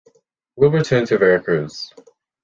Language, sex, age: English, male, under 19